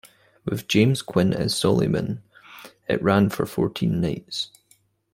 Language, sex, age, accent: English, male, 19-29, Scottish English